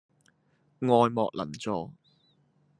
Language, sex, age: Cantonese, male, 19-29